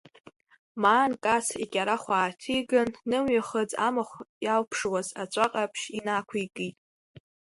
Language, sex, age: Abkhazian, female, under 19